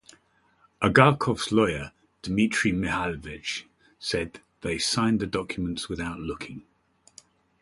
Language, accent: English, England English